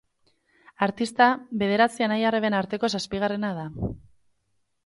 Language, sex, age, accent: Basque, female, 19-29, Mendebalekoa (Araba, Bizkaia, Gipuzkoako mendebaleko herri batzuk)